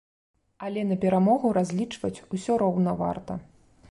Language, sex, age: Belarusian, female, 30-39